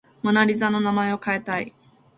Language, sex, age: Japanese, female, 19-29